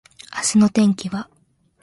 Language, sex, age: Japanese, female, 19-29